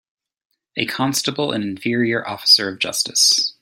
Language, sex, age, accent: English, male, 30-39, United States English